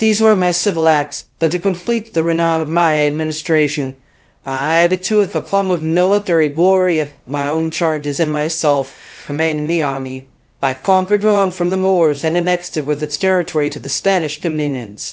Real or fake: fake